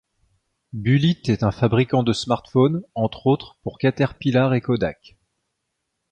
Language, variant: French, Français de métropole